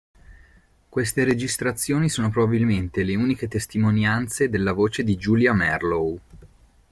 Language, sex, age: Italian, male, 30-39